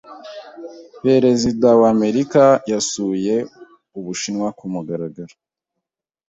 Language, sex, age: Kinyarwanda, male, 19-29